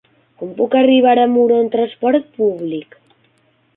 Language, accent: Catalan, valencià